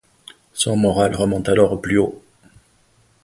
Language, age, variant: French, 50-59, Français de métropole